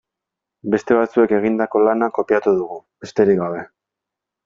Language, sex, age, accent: Basque, male, 19-29, Erdialdekoa edo Nafarra (Gipuzkoa, Nafarroa)